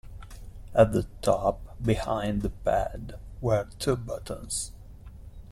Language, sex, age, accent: English, male, 50-59, United States English